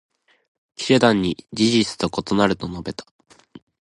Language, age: Japanese, 19-29